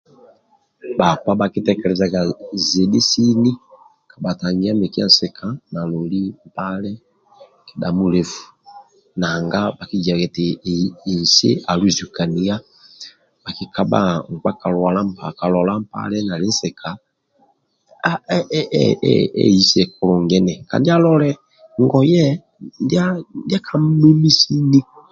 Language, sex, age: Amba (Uganda), male, 50-59